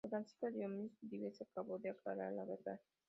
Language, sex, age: Spanish, female, 19-29